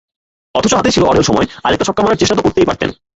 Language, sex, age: Bengali, male, 19-29